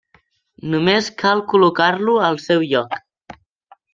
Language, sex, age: Catalan, male, under 19